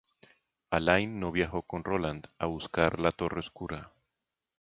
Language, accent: Spanish, Andino-Pacífico: Colombia, Perú, Ecuador, oeste de Bolivia y Venezuela andina